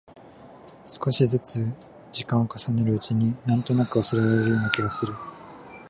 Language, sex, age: Japanese, male, 19-29